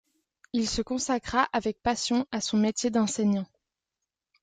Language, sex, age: French, female, 19-29